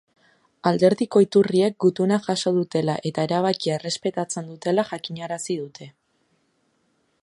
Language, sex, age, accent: Basque, female, 19-29, Erdialdekoa edo Nafarra (Gipuzkoa, Nafarroa)